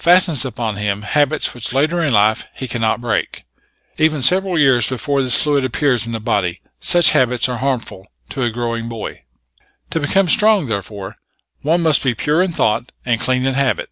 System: none